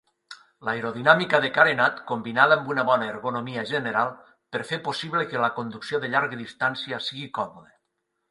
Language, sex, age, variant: Catalan, male, 50-59, Nord-Occidental